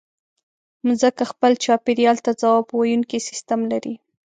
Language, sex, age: Pashto, female, 30-39